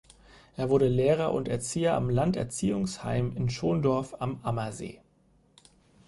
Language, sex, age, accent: German, male, 19-29, Deutschland Deutsch